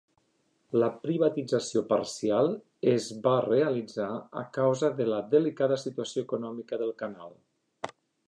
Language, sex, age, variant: Catalan, male, 40-49, Nord-Occidental